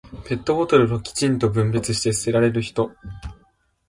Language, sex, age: Japanese, male, under 19